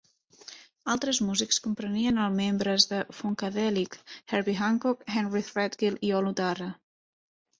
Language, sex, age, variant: Catalan, female, 30-39, Central